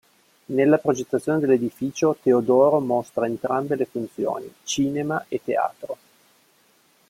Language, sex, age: Italian, male, 50-59